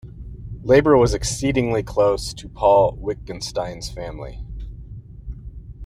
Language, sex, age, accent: English, male, 30-39, United States English